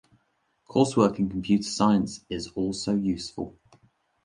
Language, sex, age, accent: English, male, 19-29, England English